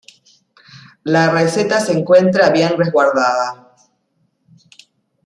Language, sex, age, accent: Spanish, female, 50-59, Rioplatense: Argentina, Uruguay, este de Bolivia, Paraguay